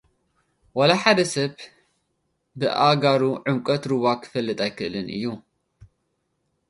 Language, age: Tigrinya, 19-29